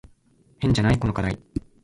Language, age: Japanese, 19-29